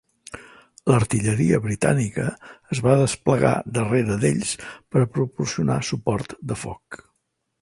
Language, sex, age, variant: Catalan, male, 60-69, Central